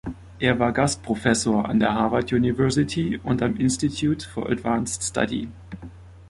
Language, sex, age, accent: German, male, 30-39, Deutschland Deutsch